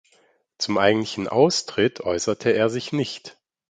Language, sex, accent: German, male, Deutschland Deutsch